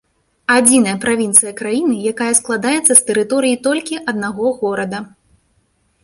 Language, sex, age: Belarusian, female, 19-29